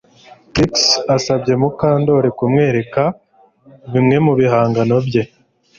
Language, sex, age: Kinyarwanda, male, 19-29